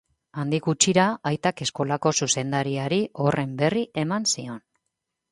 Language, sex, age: Basque, female, 40-49